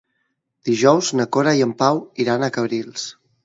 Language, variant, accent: Catalan, Central, central